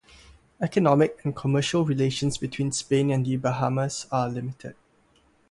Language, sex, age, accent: English, male, 19-29, United States English; Singaporean English